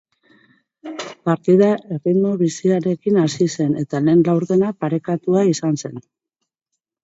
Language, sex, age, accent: Basque, female, 40-49, Mendebalekoa (Araba, Bizkaia, Gipuzkoako mendebaleko herri batzuk)